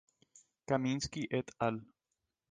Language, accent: Spanish, España: Islas Canarias